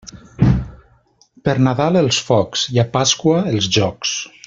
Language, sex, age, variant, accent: Catalan, male, 40-49, Valencià meridional, valencià